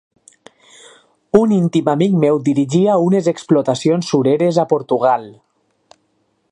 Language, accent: Catalan, valencià